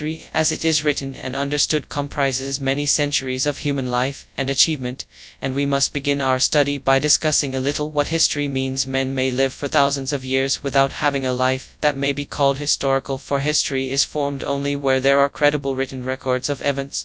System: TTS, FastPitch